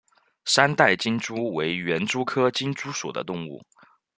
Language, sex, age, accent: Chinese, male, 19-29, 出生地：湖北省